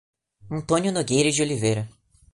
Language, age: Portuguese, under 19